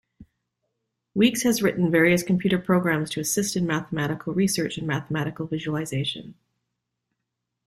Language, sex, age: English, female, 40-49